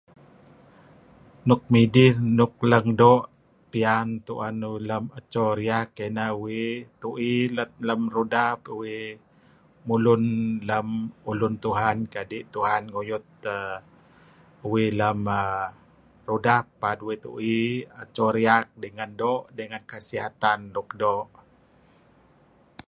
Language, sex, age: Kelabit, male, 60-69